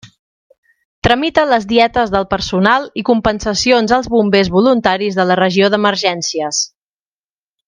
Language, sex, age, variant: Catalan, female, 40-49, Central